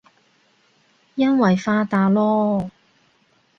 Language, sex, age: Cantonese, female, 30-39